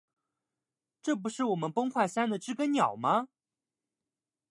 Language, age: Chinese, 19-29